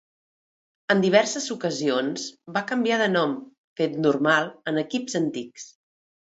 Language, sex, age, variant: Catalan, female, 40-49, Central